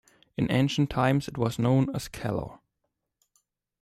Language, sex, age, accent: English, male, 19-29, United States English